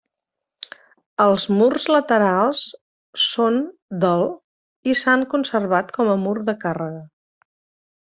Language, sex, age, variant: Catalan, female, 50-59, Central